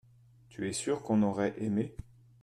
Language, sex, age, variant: French, male, 40-49, Français de métropole